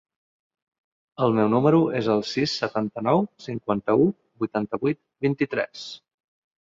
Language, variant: Catalan, Central